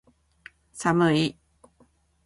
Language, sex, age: Japanese, female, 50-59